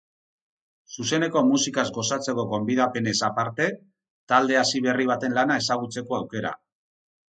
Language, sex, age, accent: Basque, male, 50-59, Mendebalekoa (Araba, Bizkaia, Gipuzkoako mendebaleko herri batzuk)